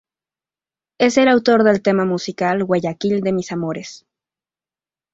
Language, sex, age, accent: Spanish, female, 19-29, México